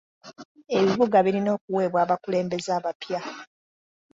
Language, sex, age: Ganda, female, 30-39